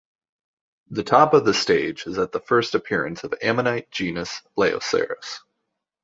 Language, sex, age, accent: English, male, 19-29, United States English